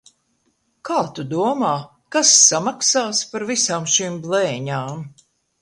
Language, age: Latvian, 80-89